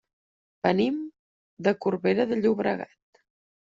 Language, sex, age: Catalan, female, 30-39